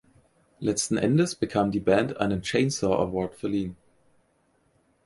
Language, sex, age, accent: German, male, 30-39, Deutschland Deutsch